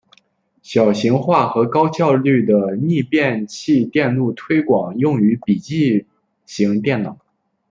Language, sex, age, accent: Chinese, male, under 19, 出生地：黑龙江省